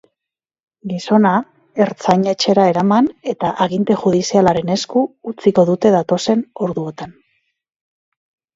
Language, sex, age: Basque, female, 40-49